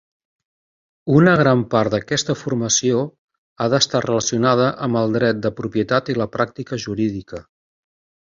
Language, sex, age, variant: Catalan, male, 60-69, Central